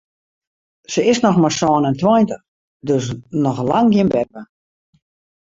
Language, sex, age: Western Frisian, female, 50-59